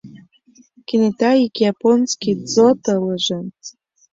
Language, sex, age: Mari, female, 19-29